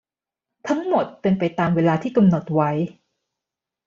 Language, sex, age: Thai, female, 30-39